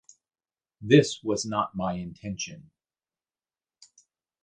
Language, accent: English, United States English